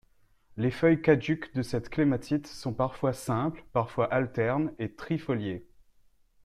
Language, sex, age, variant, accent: French, male, 40-49, Français des départements et régions d'outre-mer, Français de La Réunion